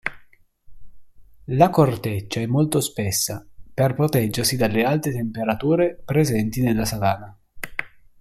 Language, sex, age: Italian, male, 19-29